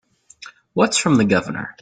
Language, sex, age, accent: English, male, 19-29, United States English